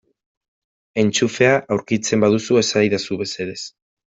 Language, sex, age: Basque, male, 19-29